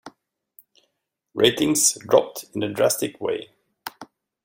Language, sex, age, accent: English, male, 40-49, United States English